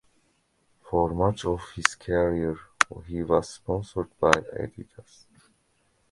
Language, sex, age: English, male, 19-29